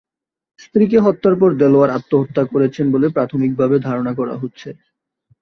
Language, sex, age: Bengali, male, 19-29